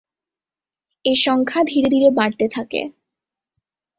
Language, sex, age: Bengali, female, 19-29